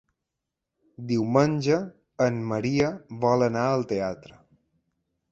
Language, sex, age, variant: Catalan, male, 30-39, Balear